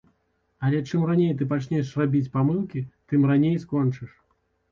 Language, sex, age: Belarusian, male, 30-39